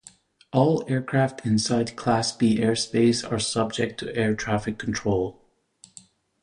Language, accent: English, Canadian English